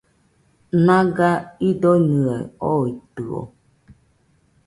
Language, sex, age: Nüpode Huitoto, female, 40-49